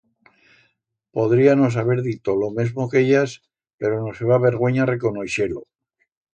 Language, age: Aragonese, 60-69